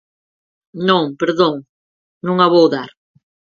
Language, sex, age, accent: Galician, female, 40-49, Oriental (común en zona oriental)